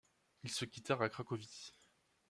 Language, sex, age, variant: French, male, 19-29, Français de métropole